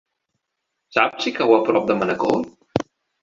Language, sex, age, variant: Catalan, male, 19-29, Nord-Occidental